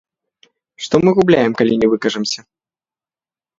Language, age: Belarusian, 40-49